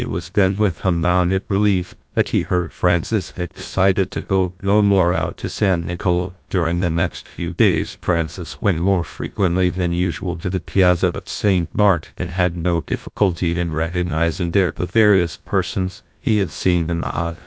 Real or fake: fake